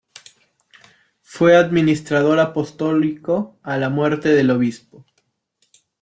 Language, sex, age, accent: Spanish, male, 19-29, Andino-Pacífico: Colombia, Perú, Ecuador, oeste de Bolivia y Venezuela andina